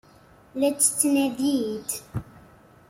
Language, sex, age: Kabyle, female, under 19